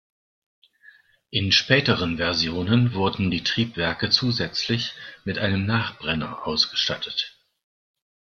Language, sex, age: German, male, 60-69